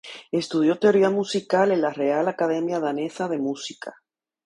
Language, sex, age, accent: Spanish, female, 50-59, Caribe: Cuba, Venezuela, Puerto Rico, República Dominicana, Panamá, Colombia caribeña, México caribeño, Costa del golfo de México